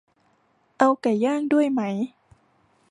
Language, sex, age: Thai, female, 19-29